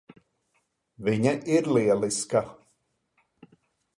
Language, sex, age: Latvian, male, 50-59